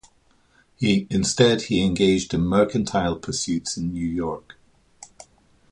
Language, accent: English, Irish English